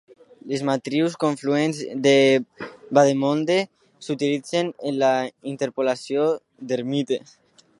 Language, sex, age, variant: Catalan, male, under 19, Alacantí